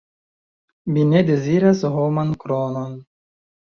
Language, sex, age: Esperanto, male, 19-29